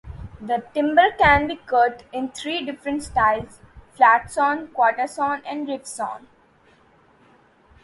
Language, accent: English, India and South Asia (India, Pakistan, Sri Lanka)